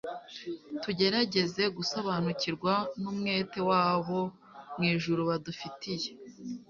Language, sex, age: Kinyarwanda, female, 19-29